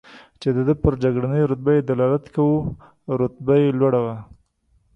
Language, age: Pashto, 30-39